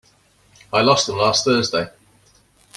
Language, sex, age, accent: English, male, 40-49, England English